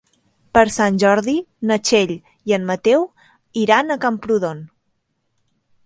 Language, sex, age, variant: Catalan, female, 19-29, Central